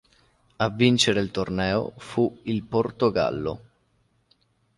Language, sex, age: Italian, male, 19-29